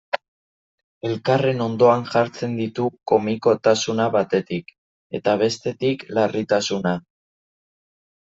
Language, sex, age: Basque, male, under 19